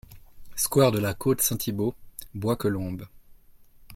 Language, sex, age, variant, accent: French, male, 19-29, Français d'Europe, Français de Suisse